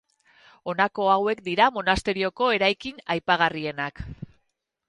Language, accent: Basque, Erdialdekoa edo Nafarra (Gipuzkoa, Nafarroa)